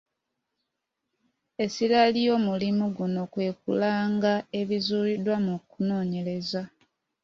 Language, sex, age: Ganda, female, 19-29